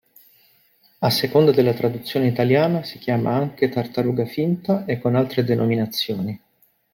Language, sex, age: Italian, male, 30-39